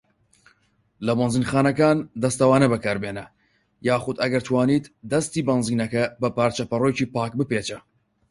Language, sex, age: Central Kurdish, male, 19-29